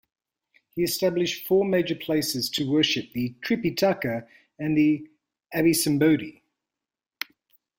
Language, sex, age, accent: English, male, 30-39, Australian English